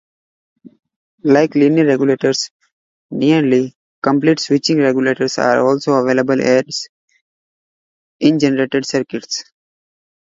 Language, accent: English, India and South Asia (India, Pakistan, Sri Lanka)